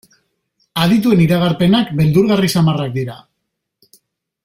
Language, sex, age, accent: Basque, male, 40-49, Mendebalekoa (Araba, Bizkaia, Gipuzkoako mendebaleko herri batzuk)